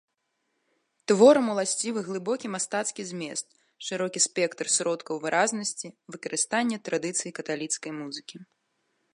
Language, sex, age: Belarusian, female, 19-29